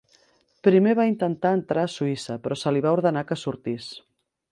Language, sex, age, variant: Catalan, female, 30-39, Central